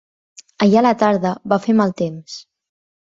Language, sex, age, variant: Catalan, female, under 19, Central